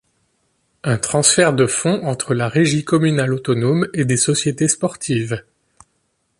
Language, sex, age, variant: French, male, 30-39, Français de métropole